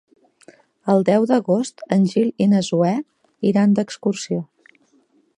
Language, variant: Catalan, Central